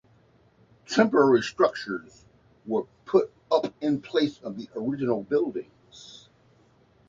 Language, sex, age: English, male, 60-69